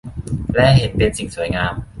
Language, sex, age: Thai, male, 19-29